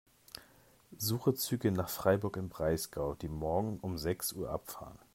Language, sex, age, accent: German, male, 40-49, Deutschland Deutsch